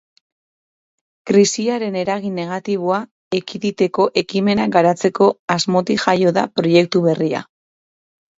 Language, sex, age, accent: Basque, female, 30-39, Mendebalekoa (Araba, Bizkaia, Gipuzkoako mendebaleko herri batzuk)